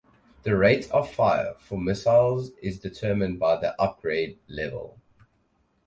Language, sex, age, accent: English, male, 19-29, Southern African (South Africa, Zimbabwe, Namibia)